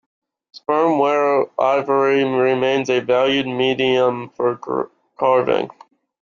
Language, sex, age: English, male, 19-29